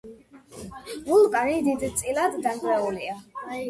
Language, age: Georgian, 30-39